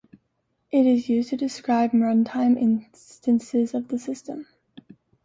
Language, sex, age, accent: English, female, 19-29, United States English